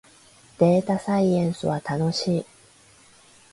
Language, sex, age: Japanese, female, 30-39